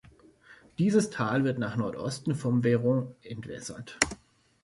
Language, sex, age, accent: German, male, 30-39, Deutschland Deutsch